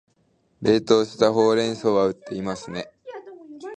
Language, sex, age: Japanese, male, under 19